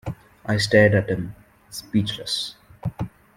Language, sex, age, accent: English, male, 19-29, India and South Asia (India, Pakistan, Sri Lanka)